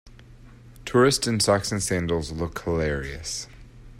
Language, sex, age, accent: English, male, 30-39, United States English